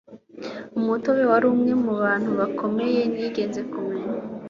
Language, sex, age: Kinyarwanda, female, 19-29